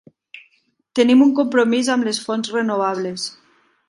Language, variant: Catalan, Nord-Occidental